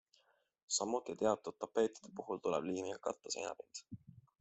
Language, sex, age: Estonian, male, 19-29